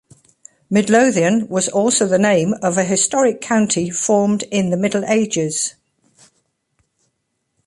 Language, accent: English, Scottish English